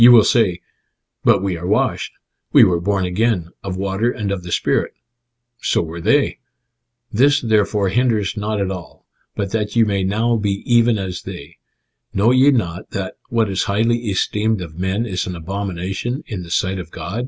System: none